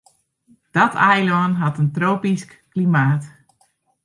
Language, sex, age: Western Frisian, female, 40-49